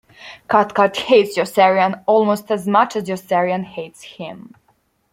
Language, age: English, 19-29